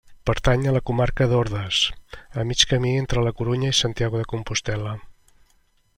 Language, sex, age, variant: Catalan, male, 50-59, Central